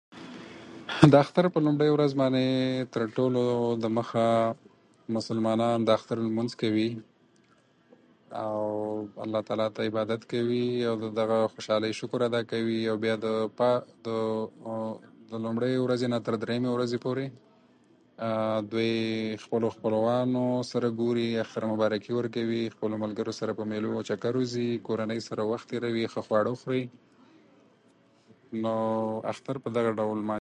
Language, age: Pashto, 19-29